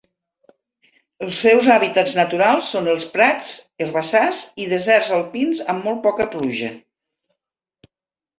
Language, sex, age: Catalan, female, 50-59